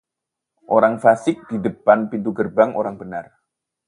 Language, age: Indonesian, 30-39